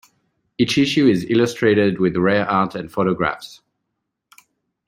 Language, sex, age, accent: English, male, 40-49, Malaysian English